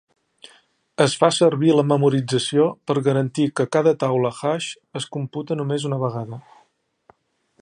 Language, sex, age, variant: Catalan, male, 40-49, Central